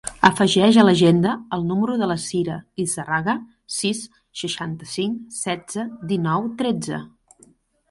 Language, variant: Catalan, Central